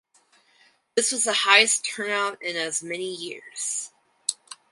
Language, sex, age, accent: English, female, 19-29, United States English